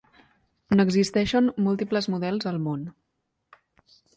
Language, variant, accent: Catalan, Central, central